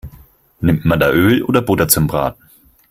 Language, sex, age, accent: German, male, 19-29, Deutschland Deutsch